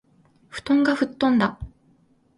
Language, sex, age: Japanese, female, 19-29